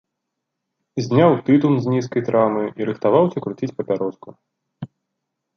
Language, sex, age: Belarusian, male, 30-39